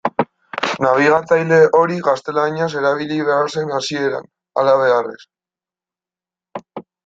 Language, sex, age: Basque, male, 19-29